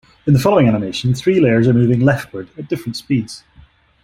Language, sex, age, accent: English, male, 40-49, Scottish English